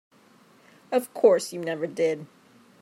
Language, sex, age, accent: English, female, 30-39, United States English